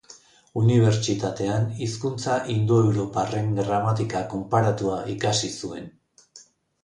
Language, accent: Basque, Erdialdekoa edo Nafarra (Gipuzkoa, Nafarroa)